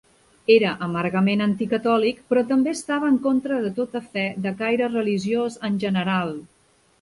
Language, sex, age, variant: Catalan, female, 40-49, Central